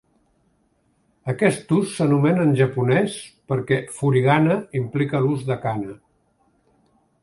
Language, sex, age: Catalan, male, 70-79